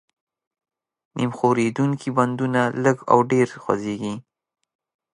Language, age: Pashto, 19-29